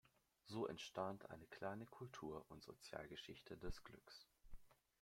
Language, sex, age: German, male, under 19